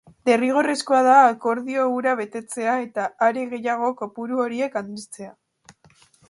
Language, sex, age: Basque, female, under 19